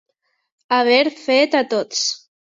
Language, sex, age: Catalan, female, under 19